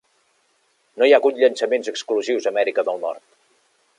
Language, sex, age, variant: Catalan, male, 40-49, Central